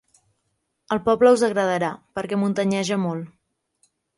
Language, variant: Catalan, Central